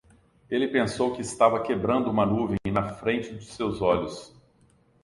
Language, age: Portuguese, 40-49